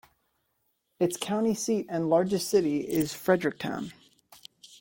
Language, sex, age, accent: English, male, 19-29, United States English